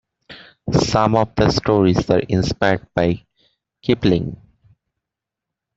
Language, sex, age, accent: English, male, 19-29, United States English